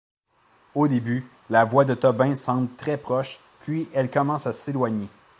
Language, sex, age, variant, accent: French, male, 40-49, Français d'Amérique du Nord, Français du Canada